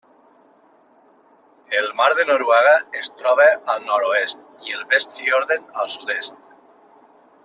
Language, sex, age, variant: Catalan, male, 40-49, Nord-Occidental